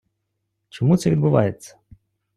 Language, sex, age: Ukrainian, male, 30-39